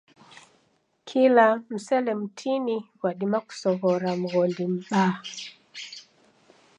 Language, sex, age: Taita, female, 60-69